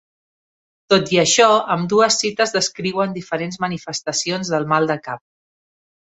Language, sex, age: Catalan, female, 40-49